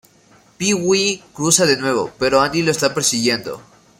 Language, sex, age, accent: Spanish, male, 19-29, Andino-Pacífico: Colombia, Perú, Ecuador, oeste de Bolivia y Venezuela andina